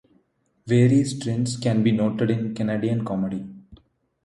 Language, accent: English, India and South Asia (India, Pakistan, Sri Lanka)